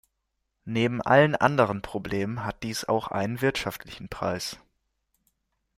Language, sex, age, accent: German, male, 19-29, Deutschland Deutsch